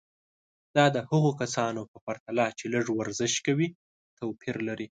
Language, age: Pashto, 19-29